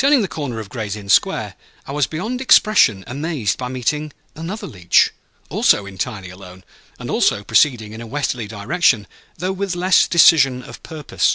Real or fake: real